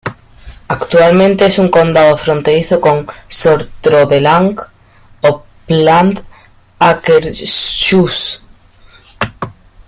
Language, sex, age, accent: Spanish, male, under 19, España: Sur peninsular (Andalucia, Extremadura, Murcia)